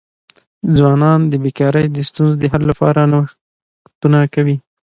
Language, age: Pashto, 19-29